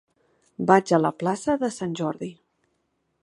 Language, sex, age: Catalan, female, 40-49